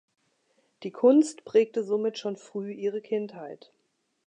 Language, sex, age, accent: German, female, 50-59, Deutschland Deutsch